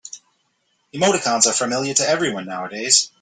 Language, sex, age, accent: English, male, 40-49, United States English